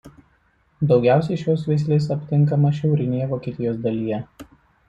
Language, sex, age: Lithuanian, male, 30-39